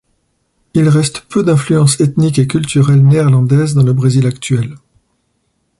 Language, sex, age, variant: French, male, 40-49, Français de métropole